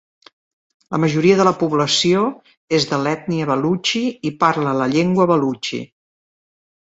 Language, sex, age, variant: Catalan, female, 50-59, Central